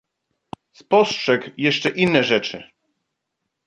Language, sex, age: Polish, male, 40-49